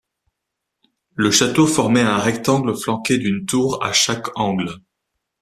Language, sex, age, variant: French, male, 19-29, Français de métropole